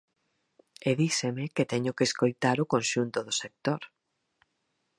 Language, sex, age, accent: Galician, female, 50-59, Normativo (estándar)